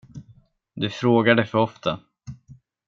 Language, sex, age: Swedish, male, 19-29